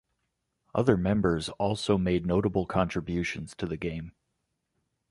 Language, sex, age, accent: English, male, 30-39, United States English